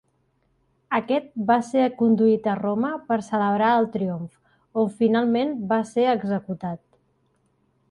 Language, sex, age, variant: Catalan, female, 40-49, Central